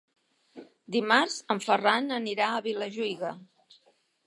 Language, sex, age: Catalan, female, 60-69